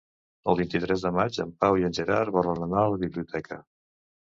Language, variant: Catalan, Central